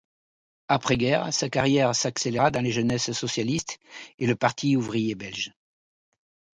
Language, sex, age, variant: French, male, 60-69, Français de métropole